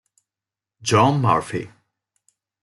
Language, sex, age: Italian, male, 40-49